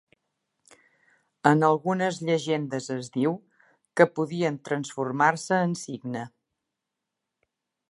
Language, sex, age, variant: Catalan, female, 50-59, Nord-Occidental